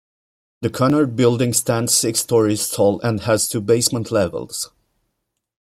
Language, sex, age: English, male, 30-39